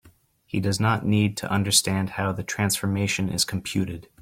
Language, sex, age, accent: English, male, 19-29, United States English